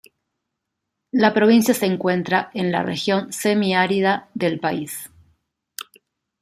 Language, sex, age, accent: Spanish, female, 40-49, Rioplatense: Argentina, Uruguay, este de Bolivia, Paraguay